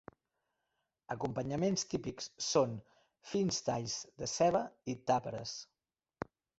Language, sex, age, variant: Catalan, male, 40-49, Central